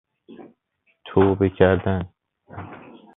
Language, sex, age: Persian, male, 19-29